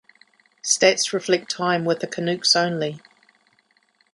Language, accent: English, New Zealand English